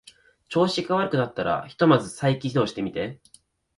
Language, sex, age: Japanese, male, 19-29